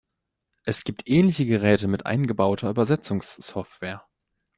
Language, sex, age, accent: German, male, 19-29, Deutschland Deutsch